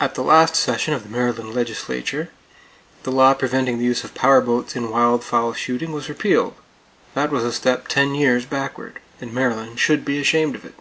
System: none